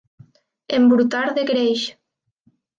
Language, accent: Catalan, valencià